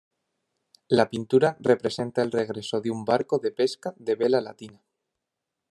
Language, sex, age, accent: Spanish, male, 19-29, España: Centro-Sur peninsular (Madrid, Toledo, Castilla-La Mancha)